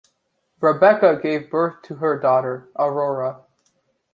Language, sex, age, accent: English, male, under 19, United States English